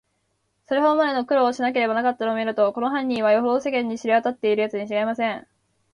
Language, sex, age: Japanese, female, 19-29